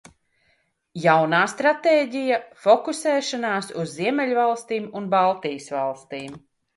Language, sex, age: Latvian, female, 40-49